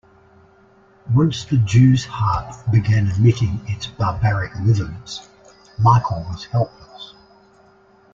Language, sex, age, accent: English, male, 60-69, Australian English